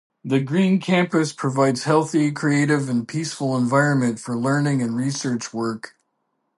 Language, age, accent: English, 50-59, Canadian English